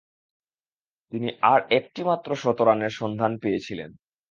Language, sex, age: Bengali, male, 19-29